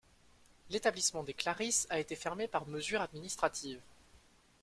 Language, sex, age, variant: French, male, 19-29, Français de métropole